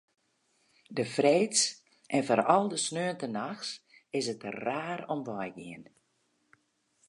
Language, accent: Western Frisian, Klaaifrysk